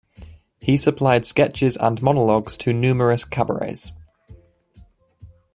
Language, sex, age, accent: English, male, 19-29, England English